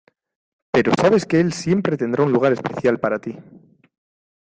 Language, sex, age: Spanish, male, 19-29